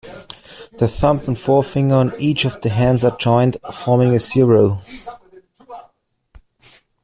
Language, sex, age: English, male, 30-39